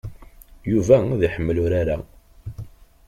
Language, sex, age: Kabyle, male, 40-49